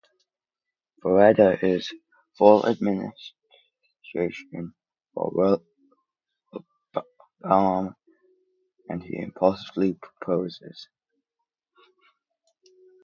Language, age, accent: English, under 19, United States English